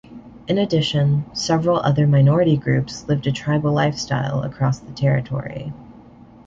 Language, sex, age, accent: English, male, under 19, United States English